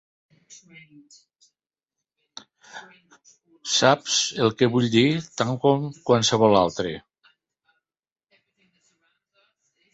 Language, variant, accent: Catalan, Nord-Occidental, Lleidatà